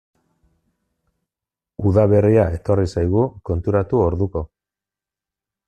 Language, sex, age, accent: Basque, male, 40-49, Mendebalekoa (Araba, Bizkaia, Gipuzkoako mendebaleko herri batzuk)